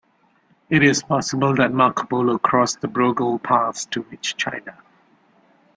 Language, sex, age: English, male, 30-39